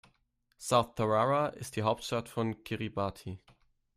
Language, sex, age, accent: German, male, 19-29, Deutschland Deutsch